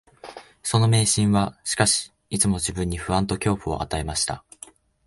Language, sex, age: Japanese, male, under 19